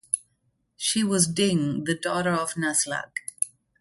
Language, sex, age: English, female, 50-59